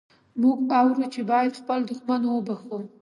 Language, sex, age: Pashto, female, 19-29